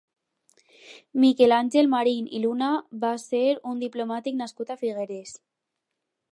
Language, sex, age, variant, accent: Catalan, female, under 19, Alacantí, aprenent (recent, des del castellà)